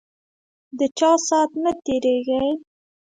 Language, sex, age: Pashto, female, 19-29